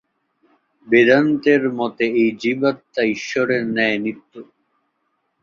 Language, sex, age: Bengali, male, 19-29